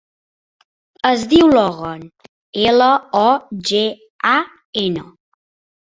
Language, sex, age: Catalan, female, under 19